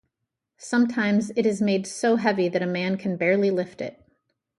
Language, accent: English, United States English